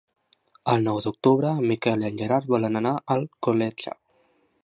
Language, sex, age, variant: Catalan, male, 19-29, Central